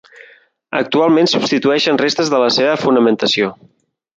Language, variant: Catalan, Central